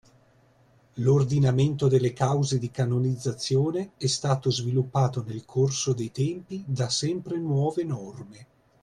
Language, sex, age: Italian, male, 30-39